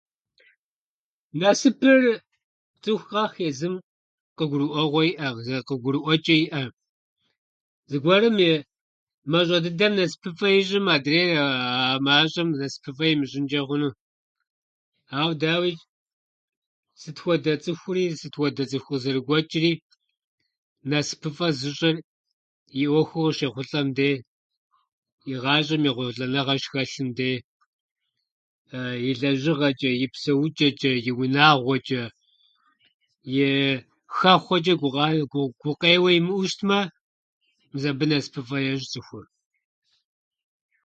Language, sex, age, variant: Kabardian, male, 50-59, Адыгэбзэ (Къэбэрдей, Кирил, псоми зэдай)